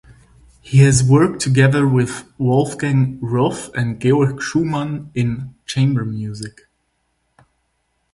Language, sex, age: English, male, 19-29